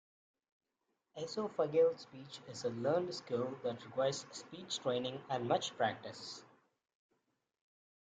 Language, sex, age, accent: English, male, 19-29, United States English